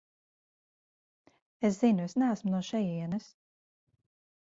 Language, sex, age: Latvian, female, 19-29